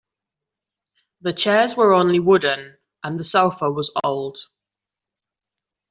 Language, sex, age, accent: English, female, 19-29, England English